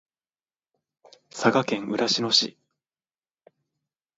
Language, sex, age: Japanese, male, 19-29